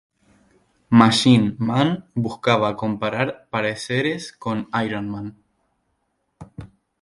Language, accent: Spanish, España: Islas Canarias